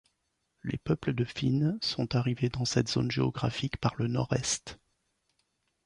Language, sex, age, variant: French, male, 50-59, Français de métropole